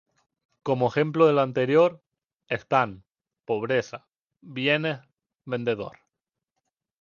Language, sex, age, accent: Spanish, male, 19-29, España: Islas Canarias